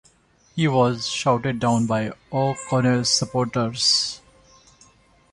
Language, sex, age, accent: English, male, 30-39, India and South Asia (India, Pakistan, Sri Lanka)